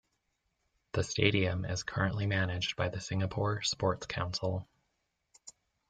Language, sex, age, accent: English, male, 19-29, United States English